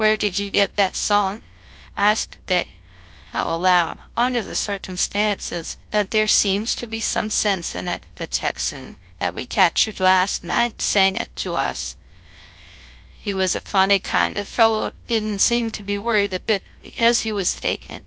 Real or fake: fake